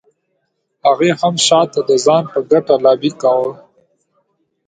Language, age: Pashto, 19-29